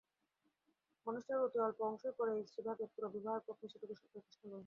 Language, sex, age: Bengali, female, 19-29